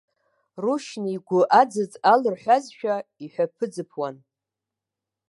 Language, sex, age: Abkhazian, female, 50-59